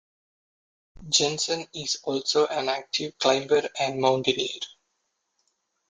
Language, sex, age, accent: English, male, 19-29, India and South Asia (India, Pakistan, Sri Lanka)